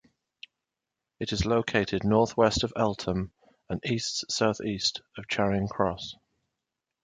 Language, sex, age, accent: English, male, 40-49, England English